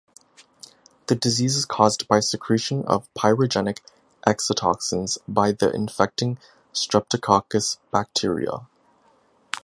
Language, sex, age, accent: English, male, 19-29, Canadian English